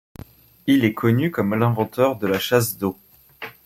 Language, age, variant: French, 19-29, Français de métropole